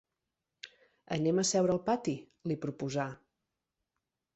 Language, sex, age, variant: Catalan, female, 30-39, Central